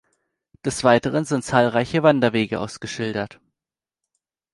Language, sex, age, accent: German, male, 19-29, Deutschland Deutsch